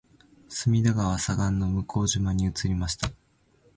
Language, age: Japanese, 19-29